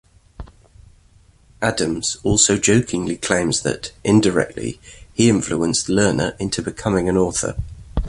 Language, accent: English, England English